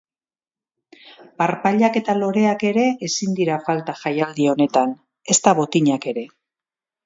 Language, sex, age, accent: Basque, female, 50-59, Mendebalekoa (Araba, Bizkaia, Gipuzkoako mendebaleko herri batzuk)